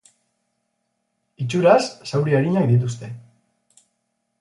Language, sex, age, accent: Basque, male, 40-49, Mendebalekoa (Araba, Bizkaia, Gipuzkoako mendebaleko herri batzuk)